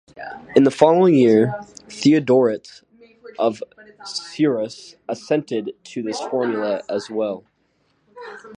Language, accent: English, United States English